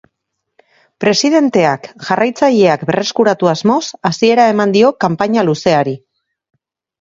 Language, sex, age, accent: Basque, male, 40-49, Mendebalekoa (Araba, Bizkaia, Gipuzkoako mendebaleko herri batzuk)